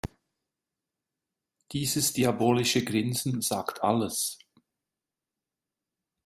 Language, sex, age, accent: German, male, 40-49, Schweizerdeutsch